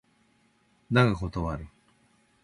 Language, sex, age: Japanese, male, 60-69